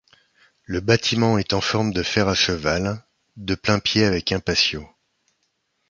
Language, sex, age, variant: French, male, 60-69, Français de métropole